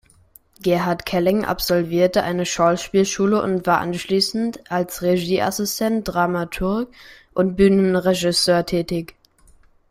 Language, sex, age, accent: German, male, under 19, Deutschland Deutsch